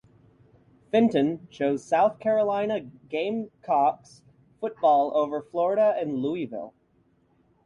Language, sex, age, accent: English, male, 19-29, United States English